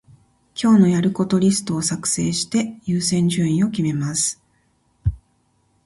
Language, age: Japanese, 30-39